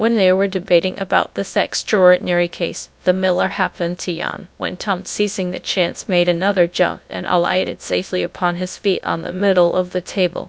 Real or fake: fake